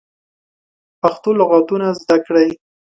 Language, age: Pashto, 19-29